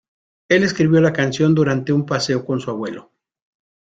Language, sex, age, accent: Spanish, male, 50-59, México